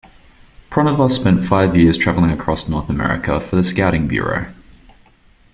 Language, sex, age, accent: English, male, 19-29, Australian English